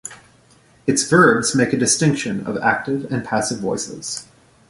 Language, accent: English, United States English